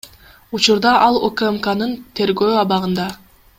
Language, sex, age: Kyrgyz, female, 19-29